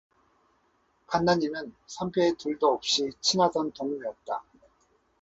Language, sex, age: Korean, male, 40-49